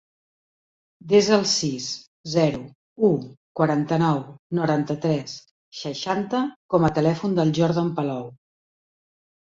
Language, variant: Catalan, Central